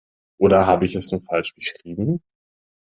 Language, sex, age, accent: German, male, 19-29, Deutschland Deutsch